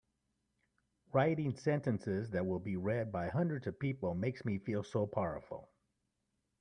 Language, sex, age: English, male, 50-59